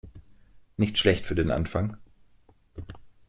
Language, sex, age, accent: German, male, 30-39, Deutschland Deutsch